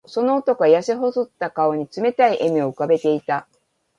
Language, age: Japanese, 50-59